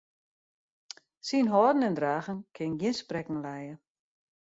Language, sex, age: Western Frisian, female, 60-69